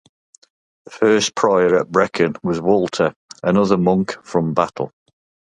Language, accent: English, England English